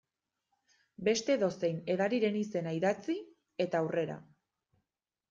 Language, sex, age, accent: Basque, female, 19-29, Erdialdekoa edo Nafarra (Gipuzkoa, Nafarroa)